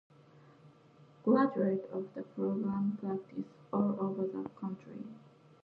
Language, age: English, 19-29